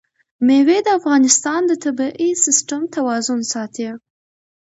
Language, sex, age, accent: Pashto, female, under 19, کندهاری لهجه